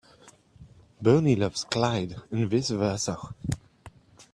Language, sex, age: English, male, 30-39